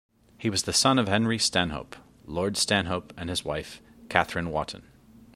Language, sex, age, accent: English, male, 40-49, United States English